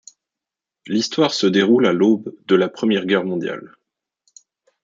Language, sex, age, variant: French, male, 30-39, Français de métropole